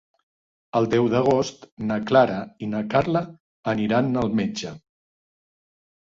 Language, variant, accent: Catalan, Central, Català central